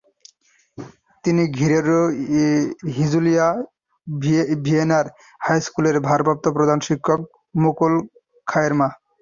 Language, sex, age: Bengali, male, 19-29